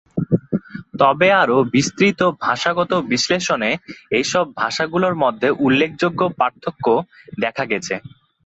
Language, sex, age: Bengali, male, 19-29